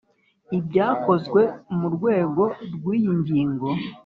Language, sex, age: Kinyarwanda, male, 30-39